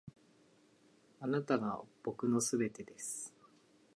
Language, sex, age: Japanese, male, under 19